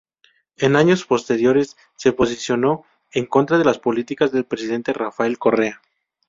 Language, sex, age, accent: Spanish, male, 19-29, México